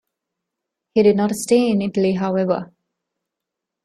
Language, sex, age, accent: English, female, 30-39, India and South Asia (India, Pakistan, Sri Lanka)